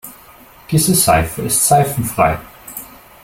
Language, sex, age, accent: German, male, 19-29, Deutschland Deutsch